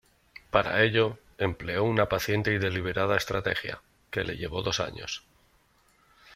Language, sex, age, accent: Spanish, male, 30-39, España: Norte peninsular (Asturias, Castilla y León, Cantabria, País Vasco, Navarra, Aragón, La Rioja, Guadalajara, Cuenca)